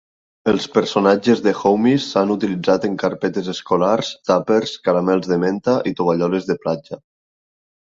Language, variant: Catalan, Nord-Occidental